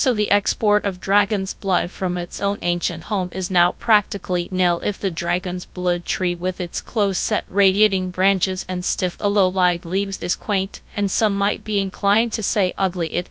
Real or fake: fake